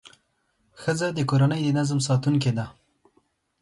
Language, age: Pashto, 19-29